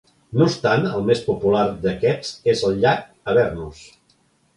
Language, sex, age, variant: Catalan, male, 60-69, Central